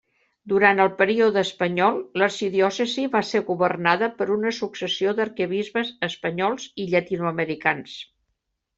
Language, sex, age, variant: Catalan, female, 60-69, Central